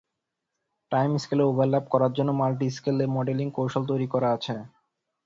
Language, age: Bengali, under 19